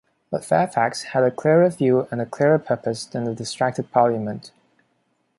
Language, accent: English, Hong Kong English